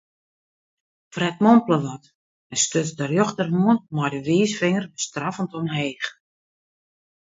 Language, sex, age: Western Frisian, female, 60-69